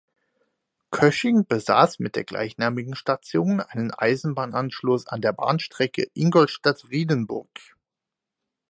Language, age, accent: German, 19-29, Deutschland Deutsch